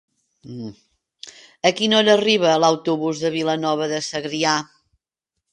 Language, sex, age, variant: Catalan, female, 60-69, Central